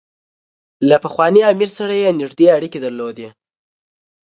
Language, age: Pashto, 19-29